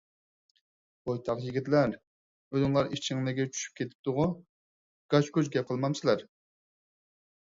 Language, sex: Uyghur, male